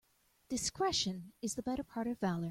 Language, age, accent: English, 30-39, United States English